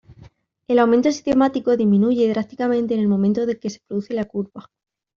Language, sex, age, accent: Spanish, female, 19-29, España: Sur peninsular (Andalucia, Extremadura, Murcia)